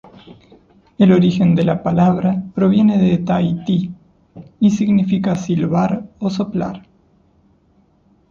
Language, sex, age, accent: Spanish, male, 30-39, Rioplatense: Argentina, Uruguay, este de Bolivia, Paraguay